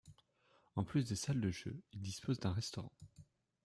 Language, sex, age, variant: French, male, 19-29, Français de métropole